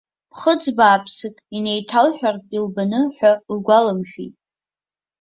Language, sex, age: Abkhazian, female, under 19